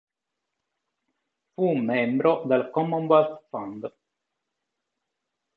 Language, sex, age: Italian, male, 30-39